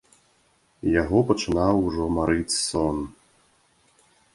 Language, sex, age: Belarusian, male, 30-39